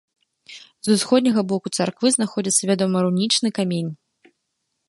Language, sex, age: Belarusian, female, 19-29